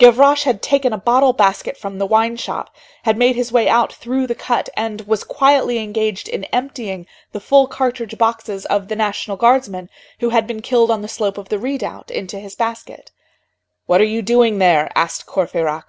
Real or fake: real